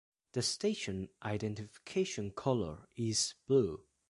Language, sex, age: English, male, under 19